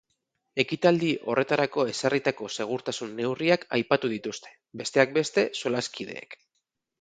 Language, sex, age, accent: Basque, male, 40-49, Mendebalekoa (Araba, Bizkaia, Gipuzkoako mendebaleko herri batzuk)